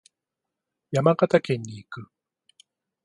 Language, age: Japanese, 50-59